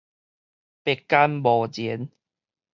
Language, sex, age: Min Nan Chinese, male, 19-29